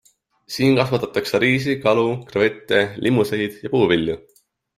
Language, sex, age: Estonian, male, 19-29